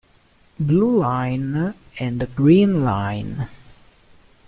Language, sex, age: Italian, male, 19-29